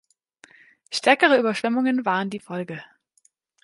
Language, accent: German, Deutschland Deutsch